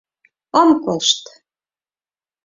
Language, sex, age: Mari, female, 40-49